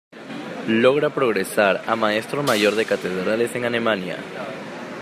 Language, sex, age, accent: Spanish, male, 19-29, Andino-Pacífico: Colombia, Perú, Ecuador, oeste de Bolivia y Venezuela andina